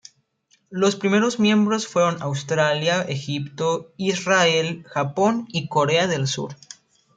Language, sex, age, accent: Spanish, male, under 19, México